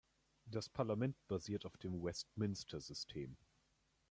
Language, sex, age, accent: German, male, 19-29, Deutschland Deutsch